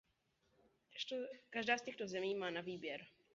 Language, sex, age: Czech, male, 19-29